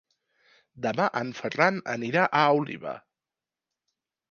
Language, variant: Catalan, Central